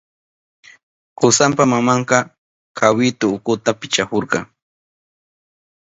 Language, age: Southern Pastaza Quechua, 30-39